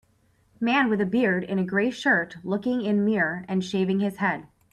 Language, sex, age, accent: English, female, 30-39, United States English